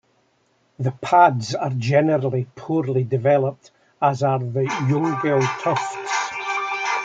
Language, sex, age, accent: English, male, 70-79, Scottish English